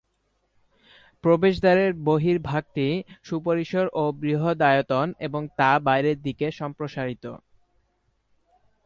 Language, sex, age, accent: Bengali, male, 19-29, Standard Bengali